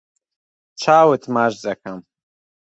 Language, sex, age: Central Kurdish, male, 30-39